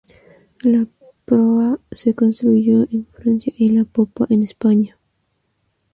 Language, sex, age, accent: Spanish, female, under 19, México